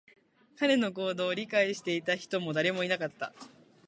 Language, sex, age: Japanese, female, 19-29